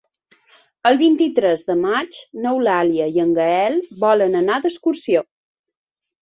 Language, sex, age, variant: Catalan, female, 30-39, Balear